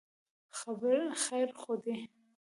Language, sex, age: Pashto, female, 19-29